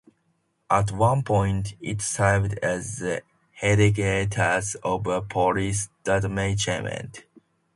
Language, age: English, under 19